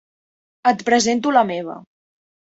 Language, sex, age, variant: Catalan, female, under 19, Central